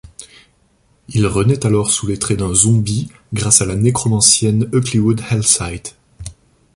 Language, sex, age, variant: French, male, 30-39, Français de métropole